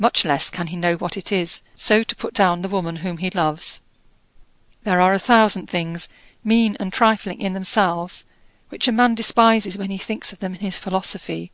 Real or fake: real